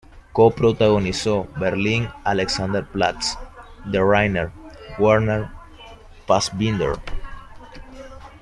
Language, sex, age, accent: Spanish, male, 19-29, México